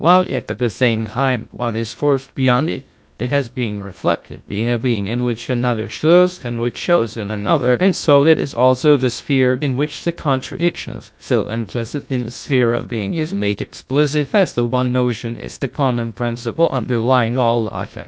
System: TTS, GlowTTS